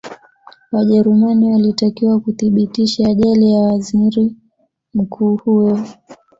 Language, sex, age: Swahili, female, 19-29